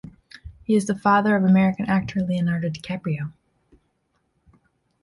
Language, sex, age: English, female, 19-29